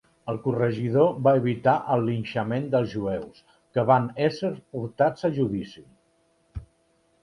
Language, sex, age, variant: Catalan, male, 50-59, Central